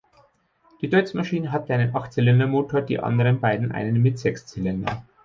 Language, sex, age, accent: German, male, 50-59, Deutschland Deutsch